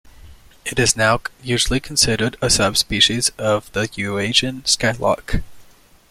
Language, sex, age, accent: English, male, 19-29, United States English